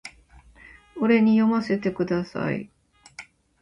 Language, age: Japanese, 30-39